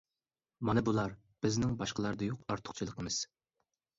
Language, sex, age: Uyghur, male, 30-39